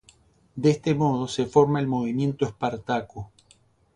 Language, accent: Spanish, Rioplatense: Argentina, Uruguay, este de Bolivia, Paraguay